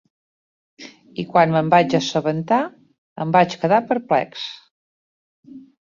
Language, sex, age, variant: Catalan, female, 40-49, Central